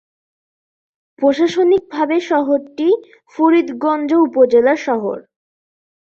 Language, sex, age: Bengali, female, 19-29